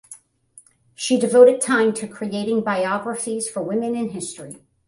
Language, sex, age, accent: English, female, 50-59, United States English